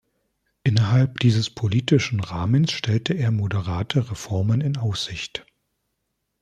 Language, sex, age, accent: German, male, 40-49, Deutschland Deutsch